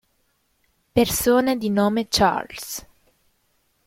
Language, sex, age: Italian, female, 19-29